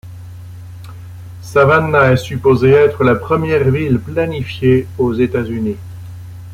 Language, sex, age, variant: French, male, 50-59, Français de métropole